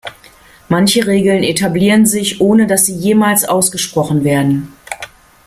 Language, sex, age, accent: German, female, 50-59, Deutschland Deutsch